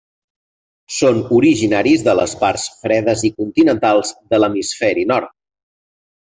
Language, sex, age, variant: Catalan, male, 40-49, Central